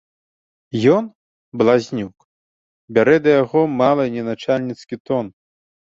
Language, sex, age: Belarusian, male, 19-29